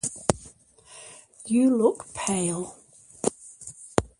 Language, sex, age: English, female, 60-69